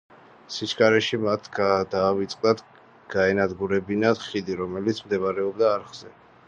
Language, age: Georgian, 19-29